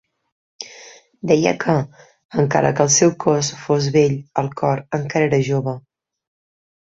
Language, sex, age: Catalan, female, 40-49